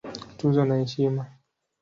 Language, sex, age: Swahili, male, 19-29